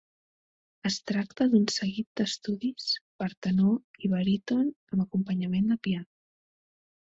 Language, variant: Catalan, Central